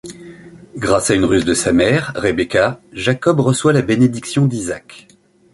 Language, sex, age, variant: French, male, 40-49, Français de métropole